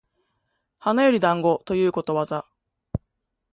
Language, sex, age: Japanese, female, 19-29